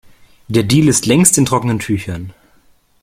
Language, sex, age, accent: German, male, 30-39, Deutschland Deutsch